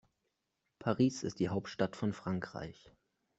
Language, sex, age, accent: German, male, under 19, Deutschland Deutsch